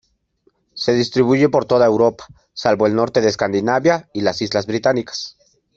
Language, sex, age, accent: Spanish, male, 30-39, México